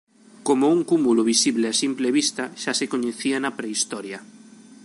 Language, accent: Galician, Oriental (común en zona oriental)